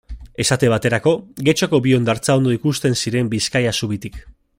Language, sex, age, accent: Basque, male, 19-29, Erdialdekoa edo Nafarra (Gipuzkoa, Nafarroa)